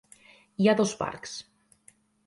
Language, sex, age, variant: Catalan, female, 30-39, Central